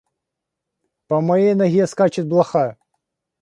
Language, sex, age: Russian, male, 50-59